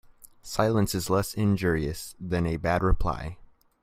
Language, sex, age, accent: English, male, 19-29, United States English